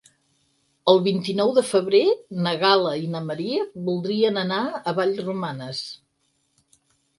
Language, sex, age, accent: Catalan, female, 60-69, Empordanès